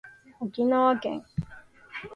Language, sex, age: Japanese, female, 30-39